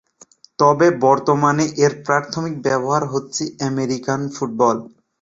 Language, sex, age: Bengali, male, 19-29